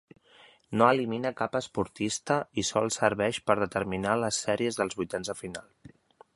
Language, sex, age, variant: Catalan, male, 19-29, Central